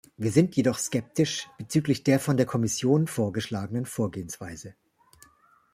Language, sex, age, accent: German, male, 40-49, Deutschland Deutsch